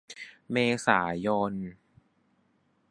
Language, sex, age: Thai, male, 30-39